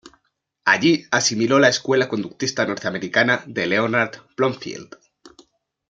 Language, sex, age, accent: Spanish, male, 19-29, España: Norte peninsular (Asturias, Castilla y León, Cantabria, País Vasco, Navarra, Aragón, La Rioja, Guadalajara, Cuenca)